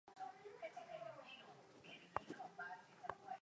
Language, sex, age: Swahili, female, 19-29